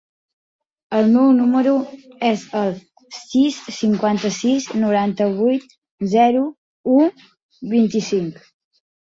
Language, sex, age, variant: Catalan, female, 40-49, Central